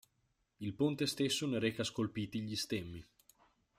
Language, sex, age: Italian, male, 19-29